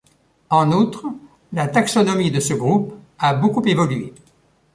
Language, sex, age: French, male, 70-79